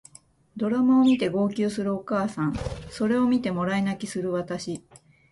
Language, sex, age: Japanese, female, 40-49